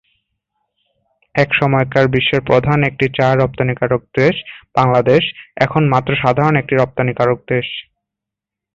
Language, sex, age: Bengali, male, 19-29